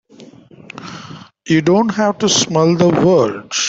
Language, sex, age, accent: English, male, 30-39, India and South Asia (India, Pakistan, Sri Lanka)